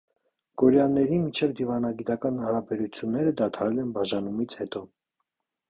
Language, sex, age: Armenian, male, 19-29